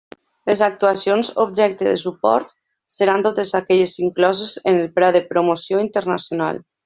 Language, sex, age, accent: Catalan, female, 30-39, valencià